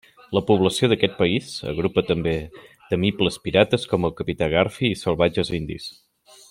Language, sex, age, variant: Catalan, male, 30-39, Central